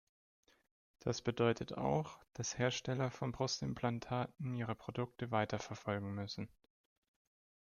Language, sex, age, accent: German, male, 19-29, Deutschland Deutsch